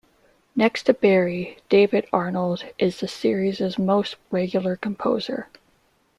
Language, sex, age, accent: English, female, 19-29, Canadian English